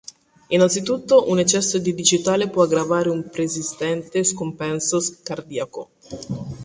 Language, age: Italian, 40-49